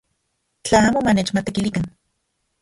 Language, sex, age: Central Puebla Nahuatl, female, 40-49